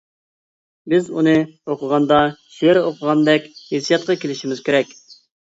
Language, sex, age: Uyghur, male, 30-39